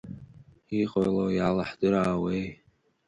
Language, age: Abkhazian, under 19